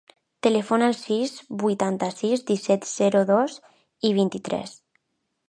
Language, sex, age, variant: Catalan, female, under 19, Alacantí